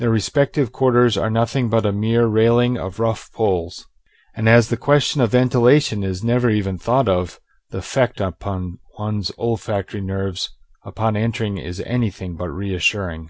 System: none